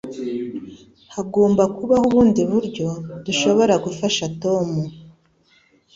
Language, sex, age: Kinyarwanda, female, 40-49